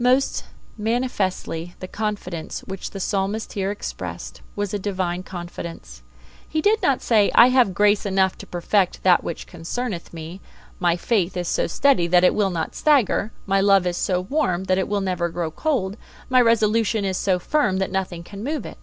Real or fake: real